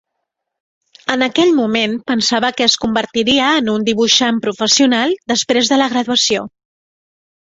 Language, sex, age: Catalan, female, 30-39